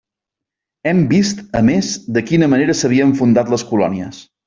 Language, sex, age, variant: Catalan, male, 40-49, Central